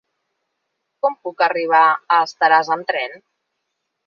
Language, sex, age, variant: Catalan, female, 30-39, Central